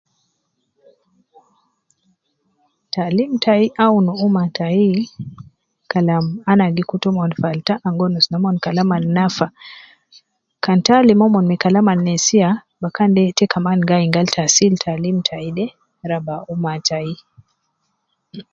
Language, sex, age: Nubi, female, 30-39